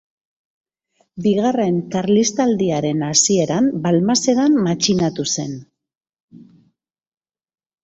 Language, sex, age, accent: Basque, female, 50-59, Mendebalekoa (Araba, Bizkaia, Gipuzkoako mendebaleko herri batzuk)